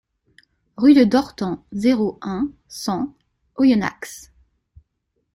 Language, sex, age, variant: French, female, 30-39, Français de métropole